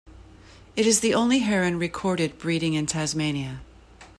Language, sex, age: English, female, 50-59